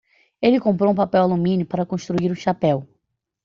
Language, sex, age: Portuguese, female, under 19